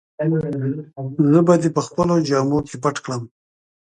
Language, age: Pashto, 60-69